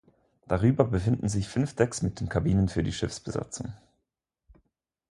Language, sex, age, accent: German, male, 19-29, Schweizerdeutsch